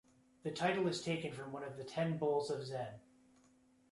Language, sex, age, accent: English, male, 19-29, United States English